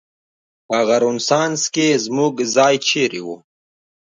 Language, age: Pashto, 19-29